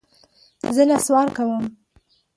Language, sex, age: Pashto, female, 19-29